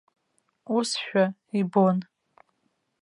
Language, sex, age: Abkhazian, female, 19-29